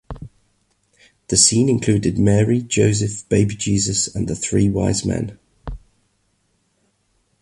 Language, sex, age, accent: English, male, 30-39, England English